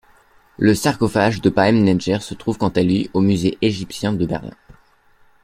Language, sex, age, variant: French, male, 19-29, Français de métropole